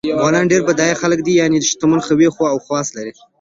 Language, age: Pashto, 19-29